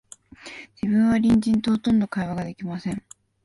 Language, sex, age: Japanese, female, 19-29